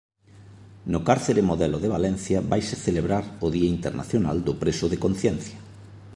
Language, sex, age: Galician, male, 30-39